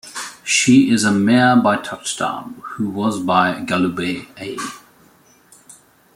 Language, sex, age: English, male, 40-49